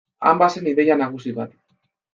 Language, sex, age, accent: Basque, male, 19-29, Mendebalekoa (Araba, Bizkaia, Gipuzkoako mendebaleko herri batzuk)